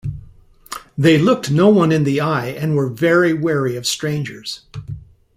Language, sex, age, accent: English, male, 60-69, United States English